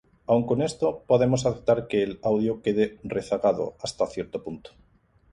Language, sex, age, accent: Spanish, male, 40-49, España: Sur peninsular (Andalucia, Extremadura, Murcia)